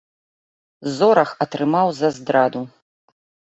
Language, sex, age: Belarusian, female, 40-49